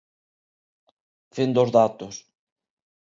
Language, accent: Galician, Neofalante